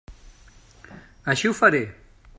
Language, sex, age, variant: Catalan, male, 60-69, Nord-Occidental